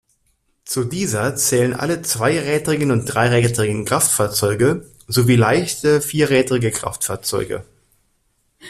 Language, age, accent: German, 30-39, Deutschland Deutsch